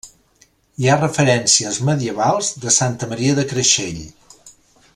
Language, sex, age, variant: Catalan, male, 60-69, Central